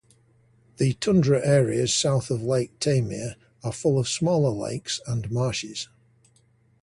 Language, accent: English, England English